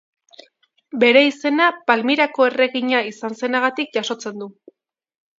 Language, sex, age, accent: Basque, female, 19-29, Erdialdekoa edo Nafarra (Gipuzkoa, Nafarroa)